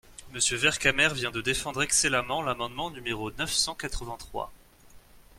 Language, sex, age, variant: French, male, 19-29, Français de métropole